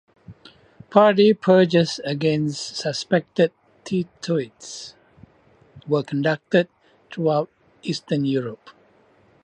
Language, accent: English, Malaysian English